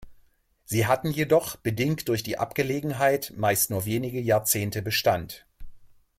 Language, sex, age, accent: German, male, 40-49, Deutschland Deutsch